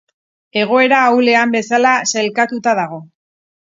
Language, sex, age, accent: Basque, female, 40-49, Erdialdekoa edo Nafarra (Gipuzkoa, Nafarroa)